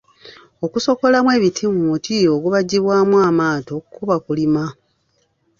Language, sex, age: Ganda, female, 50-59